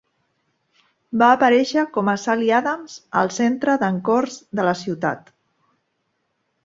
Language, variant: Catalan, Central